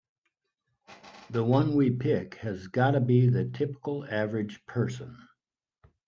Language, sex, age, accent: English, male, 60-69, United States English